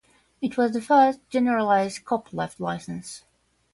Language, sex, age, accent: English, female, 19-29, United States English; England English